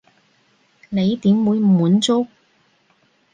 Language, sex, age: Cantonese, female, 30-39